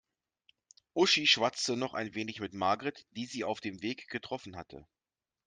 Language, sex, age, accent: German, male, 40-49, Deutschland Deutsch